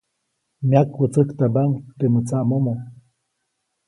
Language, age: Copainalá Zoque, 40-49